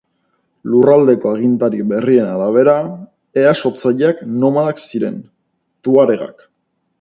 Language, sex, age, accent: Basque, male, 19-29, Mendebalekoa (Araba, Bizkaia, Gipuzkoako mendebaleko herri batzuk)